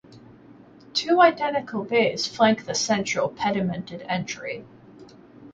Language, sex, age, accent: English, female, under 19, United States English